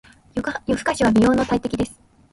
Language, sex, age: Japanese, female, 19-29